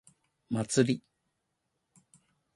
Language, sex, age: Japanese, male, 70-79